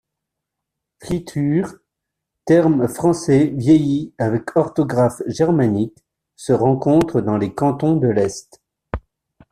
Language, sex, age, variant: French, male, 50-59, Français de métropole